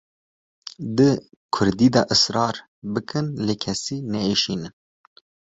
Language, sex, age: Kurdish, male, 19-29